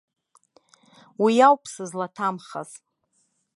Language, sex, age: Abkhazian, female, 40-49